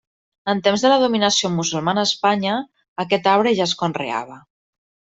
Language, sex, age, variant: Catalan, female, 30-39, Septentrional